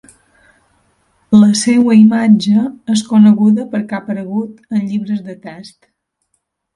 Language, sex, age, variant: Catalan, female, 40-49, Balear